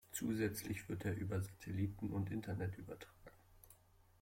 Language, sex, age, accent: German, male, 30-39, Deutschland Deutsch